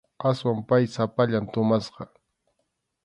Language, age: Arequipa-La Unión Quechua, 19-29